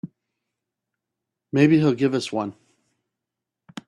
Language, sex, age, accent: English, male, 40-49, United States English